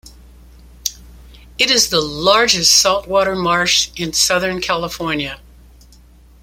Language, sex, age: English, female, 70-79